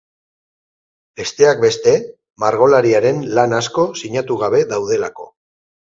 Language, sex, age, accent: Basque, male, 40-49, Erdialdekoa edo Nafarra (Gipuzkoa, Nafarroa)